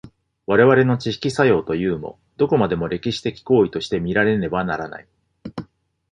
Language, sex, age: Japanese, male, 40-49